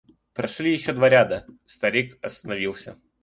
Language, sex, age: Russian, male, 19-29